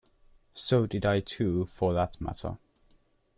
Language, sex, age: English, male, under 19